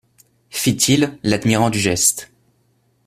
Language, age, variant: French, 19-29, Français de métropole